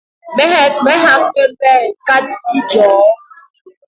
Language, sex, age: Basaa, female, 19-29